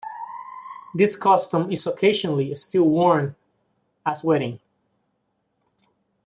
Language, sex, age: English, male, 40-49